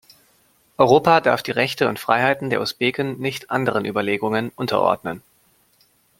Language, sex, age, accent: German, male, 30-39, Deutschland Deutsch